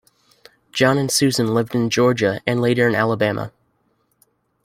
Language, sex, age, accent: English, male, under 19, United States English